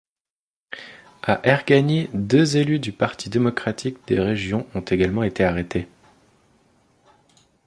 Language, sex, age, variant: French, male, 30-39, Français de métropole